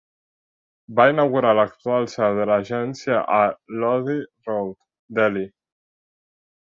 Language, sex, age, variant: Catalan, male, under 19, Nord-Occidental